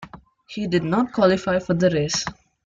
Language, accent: English, India and South Asia (India, Pakistan, Sri Lanka)